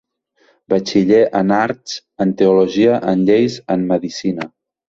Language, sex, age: Catalan, male, 19-29